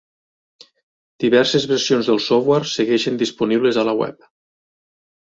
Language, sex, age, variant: Catalan, male, 40-49, Nord-Occidental